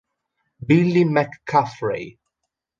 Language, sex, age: Italian, male, 19-29